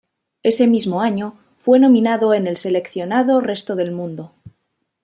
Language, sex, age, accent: Spanish, female, 19-29, España: Norte peninsular (Asturias, Castilla y León, Cantabria, País Vasco, Navarra, Aragón, La Rioja, Guadalajara, Cuenca)